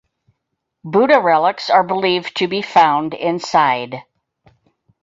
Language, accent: English, United States English